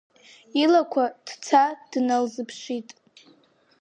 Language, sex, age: Abkhazian, female, under 19